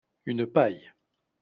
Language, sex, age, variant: French, male, 40-49, Français de métropole